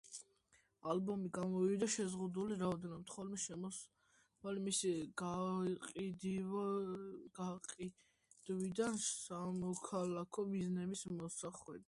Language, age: Georgian, 90+